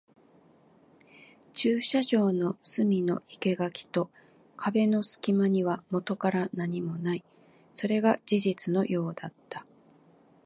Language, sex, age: Japanese, female, 50-59